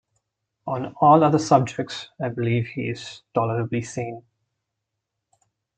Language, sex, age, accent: English, male, 19-29, India and South Asia (India, Pakistan, Sri Lanka)